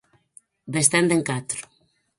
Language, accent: Galician, Normativo (estándar)